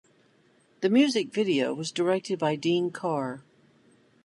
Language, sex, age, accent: English, female, 50-59, United States English